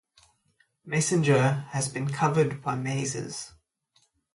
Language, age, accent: English, 30-39, Southern African (South Africa, Zimbabwe, Namibia)